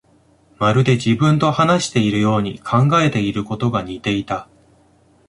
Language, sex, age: Japanese, male, 19-29